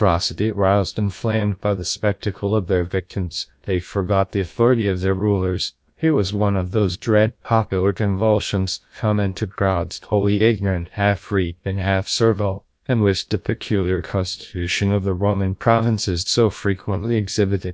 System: TTS, GlowTTS